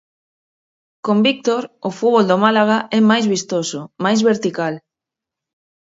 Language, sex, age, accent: Galician, female, 30-39, Normativo (estándar)